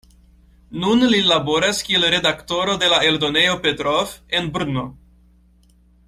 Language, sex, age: Esperanto, male, 19-29